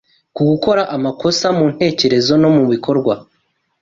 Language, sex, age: Kinyarwanda, male, 30-39